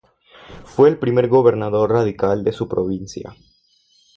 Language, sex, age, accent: Spanish, male, under 19, Andino-Pacífico: Colombia, Perú, Ecuador, oeste de Bolivia y Venezuela andina